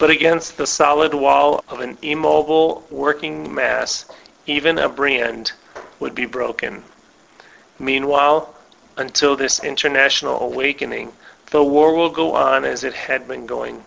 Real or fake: real